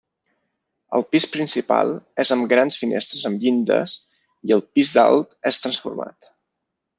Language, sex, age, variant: Catalan, male, 30-39, Balear